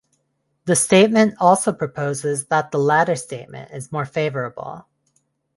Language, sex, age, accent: English, female, 30-39, United States English